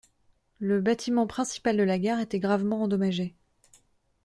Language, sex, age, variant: French, female, 30-39, Français de métropole